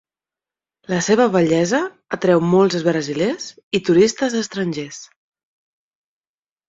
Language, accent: Catalan, Barceloní